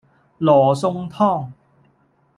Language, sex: Cantonese, male